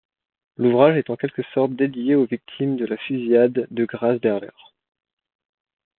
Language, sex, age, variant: French, male, 19-29, Français de métropole